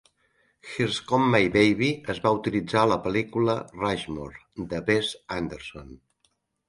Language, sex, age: Catalan, male, 60-69